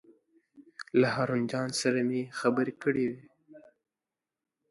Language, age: Pashto, under 19